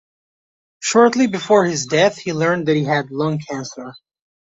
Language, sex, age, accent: English, male, 19-29, United States English